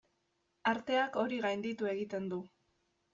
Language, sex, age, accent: Basque, female, 19-29, Mendebalekoa (Araba, Bizkaia, Gipuzkoako mendebaleko herri batzuk)